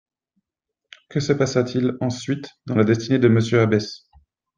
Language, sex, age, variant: French, male, 30-39, Français de métropole